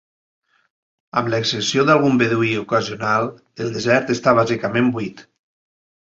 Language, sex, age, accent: Catalan, male, 30-39, valencià